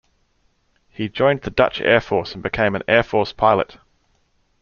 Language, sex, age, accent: English, male, 40-49, Australian English